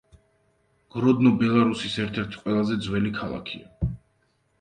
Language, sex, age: Georgian, male, 19-29